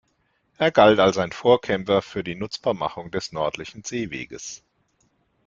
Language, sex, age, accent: German, male, 40-49, Deutschland Deutsch